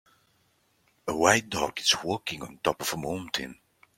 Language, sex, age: English, male, 30-39